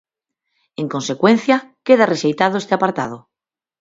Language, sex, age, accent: Galician, female, 30-39, Normativo (estándar)